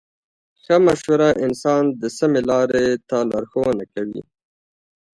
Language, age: Pashto, 30-39